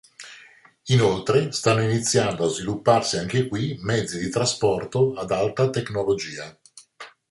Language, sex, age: Italian, male, 60-69